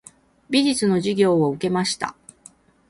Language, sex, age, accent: Japanese, female, 60-69, 関西